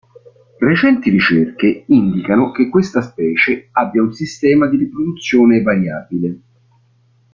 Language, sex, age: Italian, male, 50-59